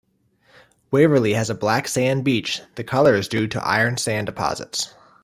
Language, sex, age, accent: English, male, 30-39, United States English